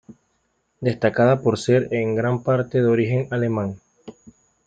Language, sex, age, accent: Spanish, male, 19-29, América central